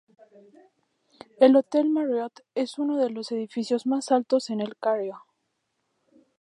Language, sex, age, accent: Spanish, female, 19-29, México